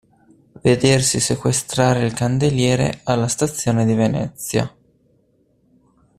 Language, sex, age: Italian, male, 19-29